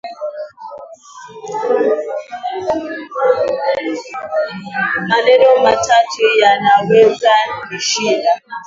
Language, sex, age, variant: Swahili, female, 19-29, Kiswahili cha Bara ya Kenya